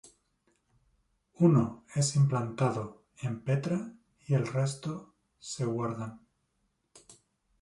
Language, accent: Spanish, España: Sur peninsular (Andalucia, Extremadura, Murcia)